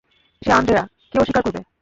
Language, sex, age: Bengali, female, 19-29